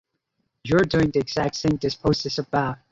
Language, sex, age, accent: English, male, 19-29, England English; India and South Asia (India, Pakistan, Sri Lanka)